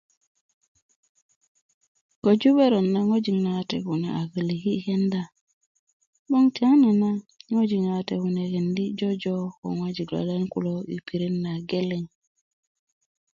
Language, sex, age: Kuku, female, 40-49